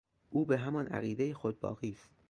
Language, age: Persian, 19-29